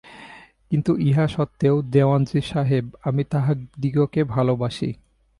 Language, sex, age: Bengali, male, 19-29